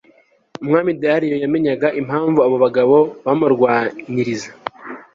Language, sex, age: Kinyarwanda, male, 19-29